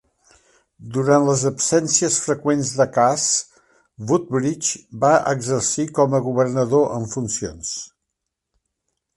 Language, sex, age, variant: Catalan, male, 70-79, Central